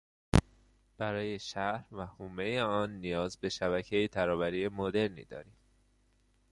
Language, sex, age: Persian, male, 19-29